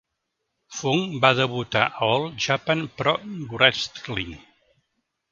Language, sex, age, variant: Catalan, male, 50-59, Central